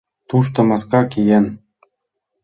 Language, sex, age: Mari, male, 40-49